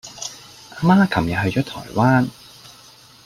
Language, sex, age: Cantonese, male, 19-29